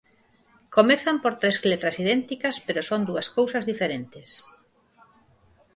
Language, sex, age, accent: Galician, female, 50-59, Normativo (estándar)